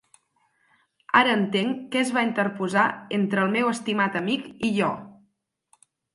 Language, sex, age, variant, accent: Catalan, female, 19-29, Central, tarragoní